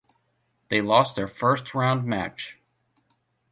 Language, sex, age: English, male, 19-29